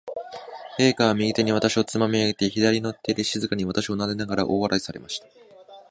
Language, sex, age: Japanese, male, 19-29